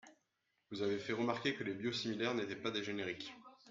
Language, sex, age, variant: French, male, 19-29, Français de métropole